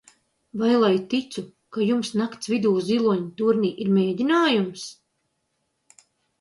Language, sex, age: Latvian, female, 40-49